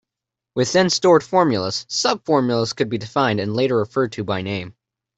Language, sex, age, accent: English, male, under 19, United States English